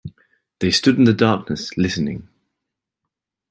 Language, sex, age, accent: English, male, 19-29, England English